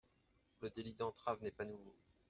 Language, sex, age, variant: French, male, 30-39, Français de métropole